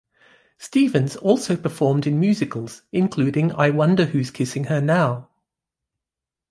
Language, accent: English, England English